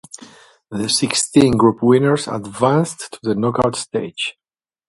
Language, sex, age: English, male, 30-39